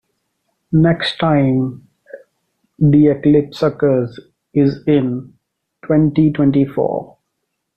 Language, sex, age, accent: English, male, 19-29, India and South Asia (India, Pakistan, Sri Lanka)